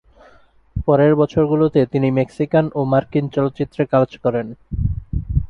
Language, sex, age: Bengali, male, 19-29